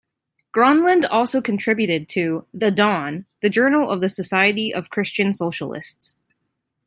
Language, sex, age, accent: English, female, 19-29, United States English